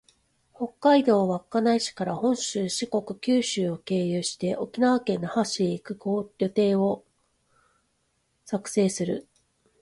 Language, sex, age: Japanese, female, 30-39